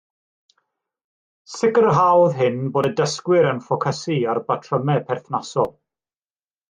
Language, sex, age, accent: Welsh, male, 40-49, Y Deyrnas Unedig Cymraeg